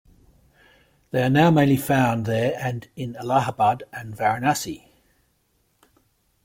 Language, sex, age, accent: English, male, 50-59, Australian English